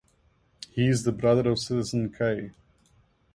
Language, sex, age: English, male, 40-49